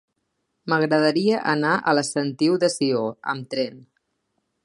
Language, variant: Catalan, Central